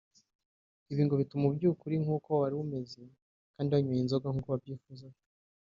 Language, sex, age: Kinyarwanda, male, 30-39